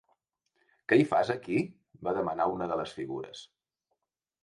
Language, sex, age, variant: Catalan, male, 50-59, Central